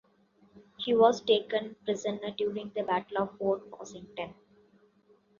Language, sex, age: English, female, 19-29